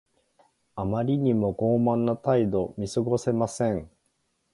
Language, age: Japanese, 40-49